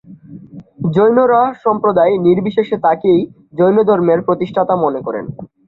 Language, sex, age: Bengali, male, 19-29